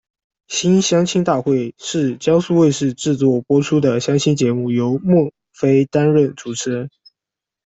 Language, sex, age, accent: Chinese, male, 19-29, 出生地：浙江省